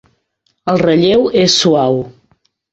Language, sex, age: Catalan, female, 40-49